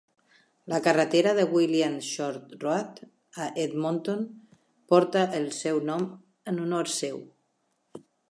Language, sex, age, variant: Catalan, female, 50-59, Central